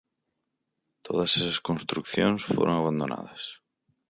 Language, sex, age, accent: Galician, male, 19-29, Central (gheada)